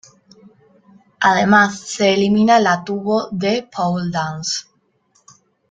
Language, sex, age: Spanish, female, under 19